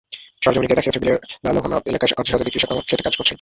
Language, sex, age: Bengali, male, 19-29